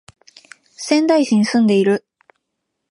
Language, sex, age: Japanese, female, 19-29